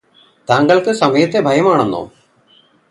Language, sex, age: Malayalam, male, 40-49